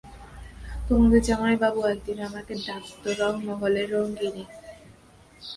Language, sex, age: Bengali, female, 19-29